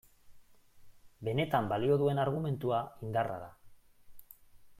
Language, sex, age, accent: Basque, male, 40-49, Mendebalekoa (Araba, Bizkaia, Gipuzkoako mendebaleko herri batzuk)